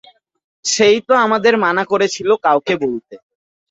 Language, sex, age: Bengali, male, under 19